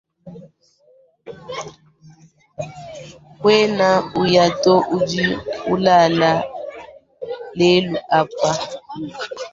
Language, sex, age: Luba-Lulua, female, 19-29